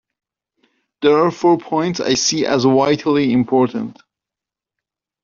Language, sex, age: English, male, 40-49